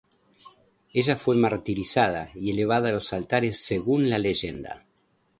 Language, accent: Spanish, Rioplatense: Argentina, Uruguay, este de Bolivia, Paraguay